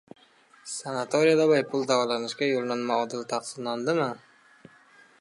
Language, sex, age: Uzbek, male, under 19